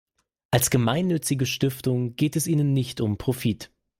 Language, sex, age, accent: German, male, 19-29, Deutschland Deutsch